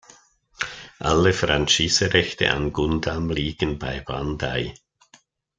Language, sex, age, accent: German, male, 60-69, Schweizerdeutsch